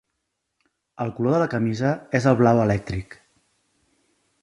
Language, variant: Catalan, Central